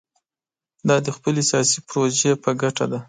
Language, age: Pashto, 19-29